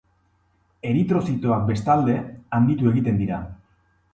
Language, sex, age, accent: Basque, male, 30-39, Erdialdekoa edo Nafarra (Gipuzkoa, Nafarroa)